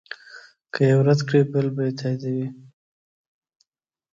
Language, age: Pashto, 19-29